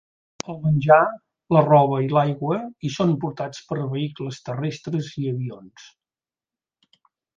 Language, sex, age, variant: Catalan, male, 60-69, Central